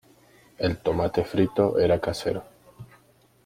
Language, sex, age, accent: Spanish, male, 19-29, América central